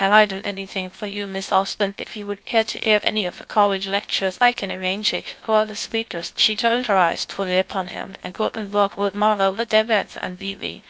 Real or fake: fake